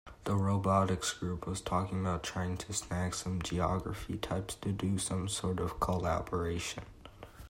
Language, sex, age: English, male, 19-29